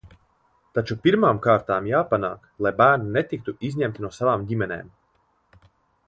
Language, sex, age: Latvian, male, 19-29